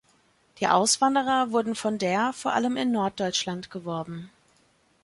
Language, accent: German, Deutschland Deutsch